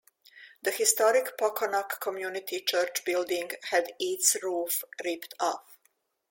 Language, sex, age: English, female, 60-69